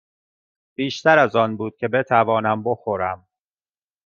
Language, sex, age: Persian, male, 40-49